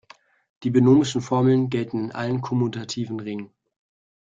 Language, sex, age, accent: German, male, 19-29, Deutschland Deutsch